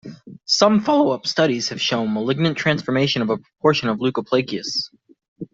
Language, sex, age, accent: English, male, 19-29, United States English